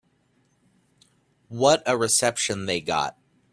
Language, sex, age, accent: English, male, 30-39, United States English